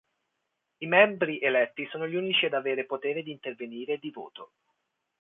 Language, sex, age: Italian, male, 40-49